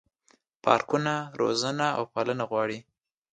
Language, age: Pashto, under 19